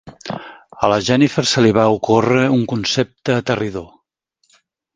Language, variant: Catalan, Central